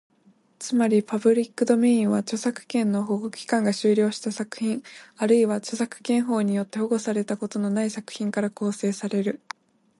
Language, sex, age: Japanese, female, 19-29